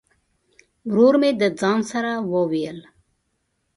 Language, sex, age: Pashto, female, 40-49